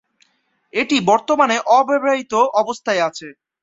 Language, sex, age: Bengali, male, 19-29